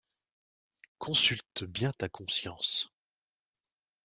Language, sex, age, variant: French, male, 19-29, Français de métropole